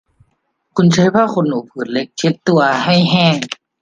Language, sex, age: Thai, male, under 19